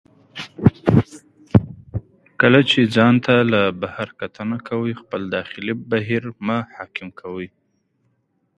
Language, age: Pashto, 30-39